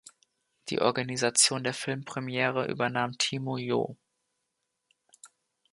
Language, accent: German, Deutschland Deutsch